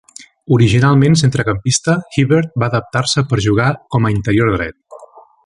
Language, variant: Catalan, Central